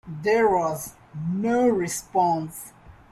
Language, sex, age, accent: English, male, under 19, India and South Asia (India, Pakistan, Sri Lanka)